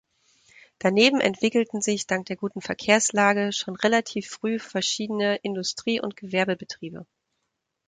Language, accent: German, Deutschland Deutsch